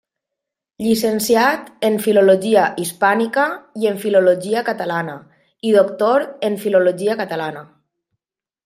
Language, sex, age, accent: Catalan, female, 30-39, valencià